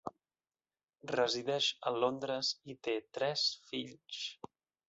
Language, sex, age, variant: Catalan, male, 19-29, Central